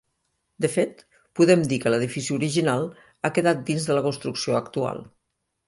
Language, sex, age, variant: Catalan, female, 50-59, Central